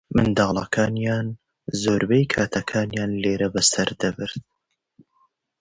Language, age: English, 30-39